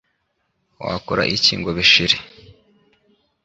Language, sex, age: Kinyarwanda, male, 19-29